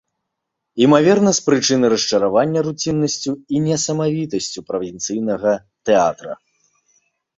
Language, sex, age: Belarusian, male, 30-39